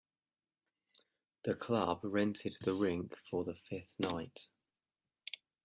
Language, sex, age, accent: English, male, 30-39, England English